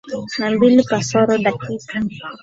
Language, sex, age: Swahili, female, 19-29